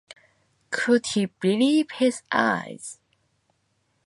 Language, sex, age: English, female, 19-29